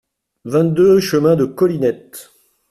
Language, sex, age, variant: French, male, 50-59, Français de métropole